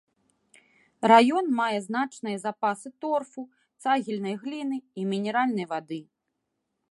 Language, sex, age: Belarusian, female, 30-39